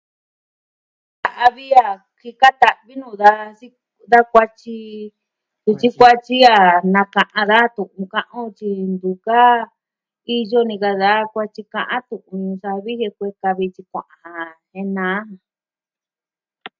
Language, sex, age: Southwestern Tlaxiaco Mixtec, female, 60-69